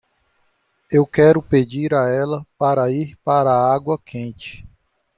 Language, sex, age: Portuguese, male, 40-49